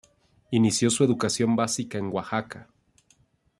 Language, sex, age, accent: Spanish, male, 40-49, México